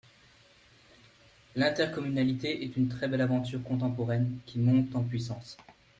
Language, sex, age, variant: French, male, 19-29, Français de métropole